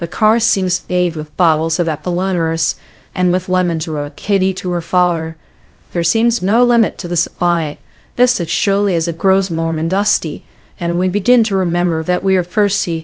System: TTS, VITS